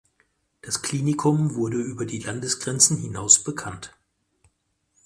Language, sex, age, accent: German, male, 40-49, Deutschland Deutsch